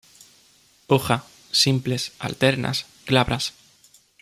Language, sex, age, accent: Spanish, male, 19-29, España: Sur peninsular (Andalucia, Extremadura, Murcia)